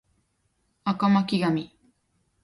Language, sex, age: Japanese, female, 19-29